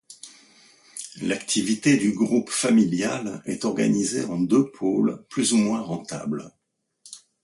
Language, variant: French, Français de métropole